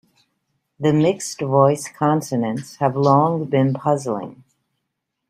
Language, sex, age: English, female, 60-69